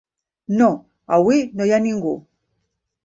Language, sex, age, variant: Catalan, female, 50-59, Central